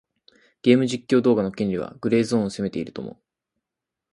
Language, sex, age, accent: Japanese, male, 19-29, 標準